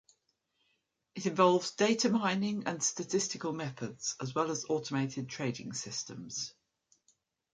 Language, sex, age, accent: English, female, 60-69, England English